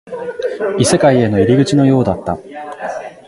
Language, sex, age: Japanese, male, 19-29